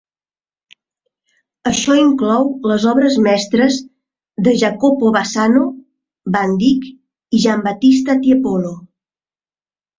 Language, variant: Catalan, Central